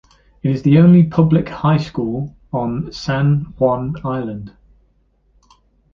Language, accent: English, England English